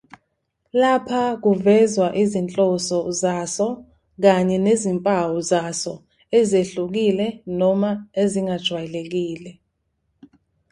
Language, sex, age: Zulu, female, 19-29